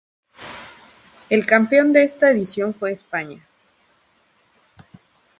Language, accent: Spanish, México